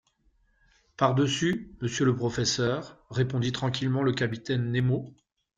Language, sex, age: French, male, 50-59